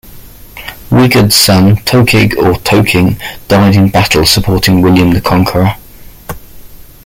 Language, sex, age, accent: English, male, 40-49, England English